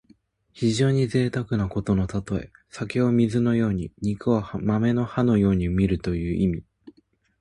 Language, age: Japanese, 19-29